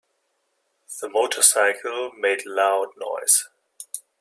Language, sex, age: English, male, 30-39